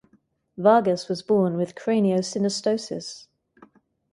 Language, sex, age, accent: English, female, 30-39, England English